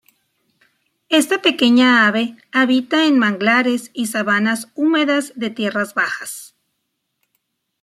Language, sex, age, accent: Spanish, female, 40-49, México